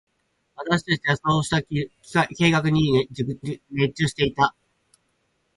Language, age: Japanese, 19-29